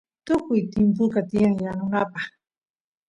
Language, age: Santiago del Estero Quichua, 30-39